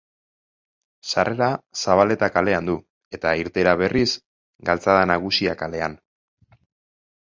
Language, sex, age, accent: Basque, male, 30-39, Mendebalekoa (Araba, Bizkaia, Gipuzkoako mendebaleko herri batzuk)